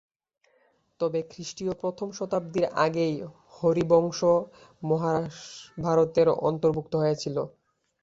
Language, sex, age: Bengali, male, under 19